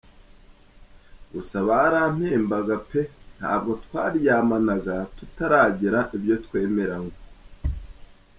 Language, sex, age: Kinyarwanda, male, 30-39